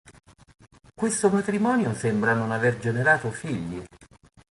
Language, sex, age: Italian, male, 50-59